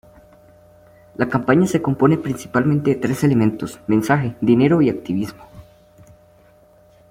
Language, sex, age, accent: Spanish, male, under 19, Andino-Pacífico: Colombia, Perú, Ecuador, oeste de Bolivia y Venezuela andina